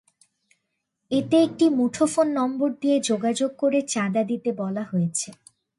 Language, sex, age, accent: Bengali, female, under 19, প্রমিত বাংলা